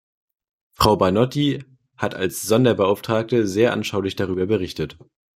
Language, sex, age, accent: German, male, 19-29, Deutschland Deutsch